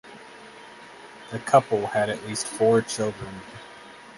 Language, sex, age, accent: English, male, 30-39, United States English